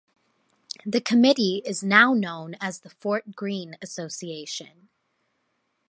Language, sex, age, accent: English, female, 19-29, United States English